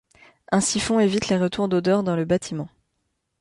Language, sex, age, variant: French, female, 19-29, Français de métropole